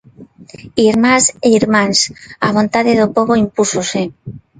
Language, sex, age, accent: Galician, female, 40-49, Neofalante